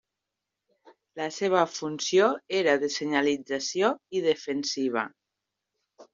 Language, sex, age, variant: Catalan, female, 40-49, Septentrional